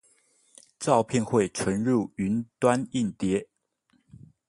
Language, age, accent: Chinese, 30-39, 出生地：宜蘭縣